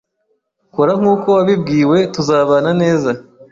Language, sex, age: Kinyarwanda, male, 30-39